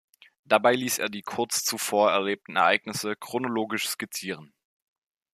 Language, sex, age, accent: German, male, 19-29, Deutschland Deutsch